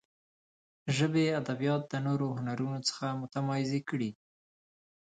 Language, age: Pashto, 30-39